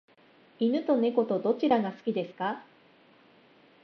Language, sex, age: Japanese, female, 30-39